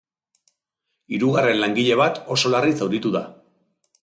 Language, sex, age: Basque, male, 40-49